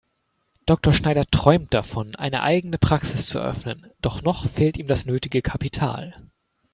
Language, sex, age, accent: German, male, 19-29, Deutschland Deutsch